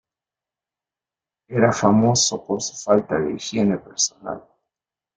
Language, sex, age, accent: Spanish, male, 40-49, América central